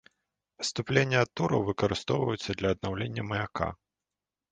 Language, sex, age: Belarusian, male, 30-39